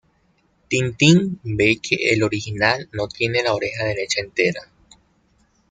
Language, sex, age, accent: Spanish, male, 19-29, Caribe: Cuba, Venezuela, Puerto Rico, República Dominicana, Panamá, Colombia caribeña, México caribeño, Costa del golfo de México